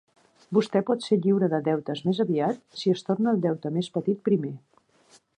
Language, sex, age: Catalan, female, 50-59